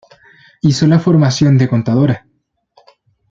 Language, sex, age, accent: Spanish, male, 19-29, Chileno: Chile, Cuyo